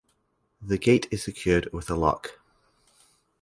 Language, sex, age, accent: English, male, 30-39, England English